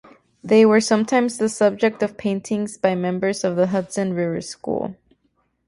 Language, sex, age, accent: English, female, 19-29, United States English